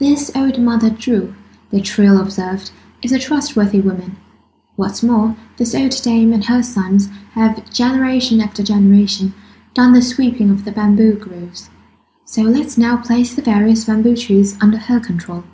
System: none